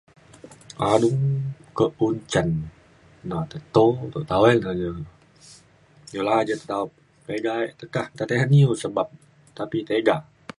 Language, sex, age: Mainstream Kenyah, female, 19-29